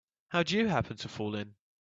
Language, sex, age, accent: English, male, 19-29, England English